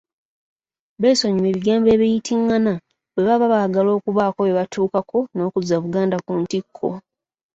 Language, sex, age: Ganda, female, 19-29